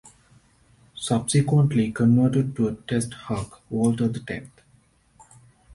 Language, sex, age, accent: English, male, 19-29, United States English